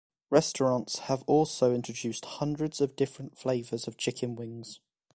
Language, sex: English, male